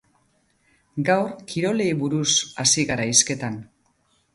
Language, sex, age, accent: Basque, female, 50-59, Mendebalekoa (Araba, Bizkaia, Gipuzkoako mendebaleko herri batzuk)